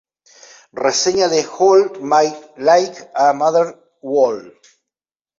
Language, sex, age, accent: Spanish, male, 50-59, Chileno: Chile, Cuyo